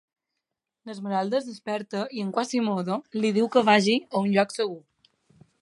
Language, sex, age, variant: Catalan, female, 19-29, Balear